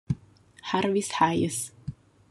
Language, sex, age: Italian, female, 30-39